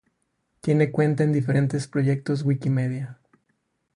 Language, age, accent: Spanish, 30-39, México